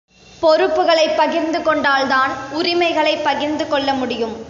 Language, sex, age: Tamil, female, under 19